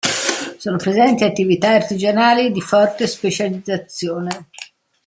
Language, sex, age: Italian, female, 60-69